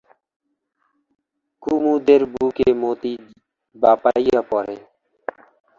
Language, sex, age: Bengali, male, 40-49